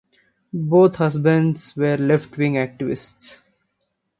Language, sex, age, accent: English, male, 19-29, India and South Asia (India, Pakistan, Sri Lanka)